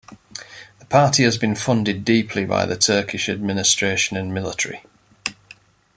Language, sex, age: English, male, 40-49